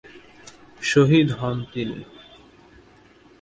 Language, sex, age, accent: Bengali, male, 19-29, Standard Bengali